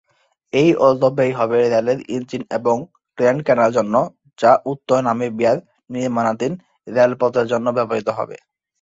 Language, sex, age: Bengali, male, 19-29